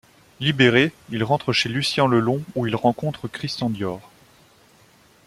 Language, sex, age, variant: French, male, 19-29, Français de métropole